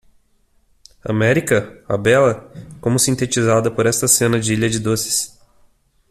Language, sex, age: Portuguese, male, 19-29